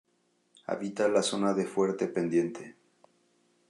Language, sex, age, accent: Spanish, male, 40-49, México